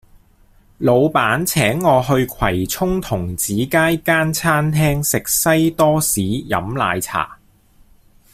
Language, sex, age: Cantonese, male, 40-49